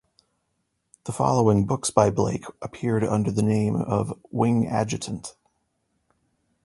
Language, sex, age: English, male, 40-49